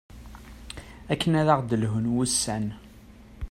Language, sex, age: Kabyle, male, 30-39